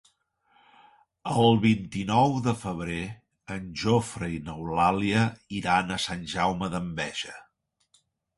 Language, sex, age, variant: Catalan, male, 40-49, Central